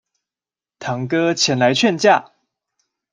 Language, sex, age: Chinese, male, 19-29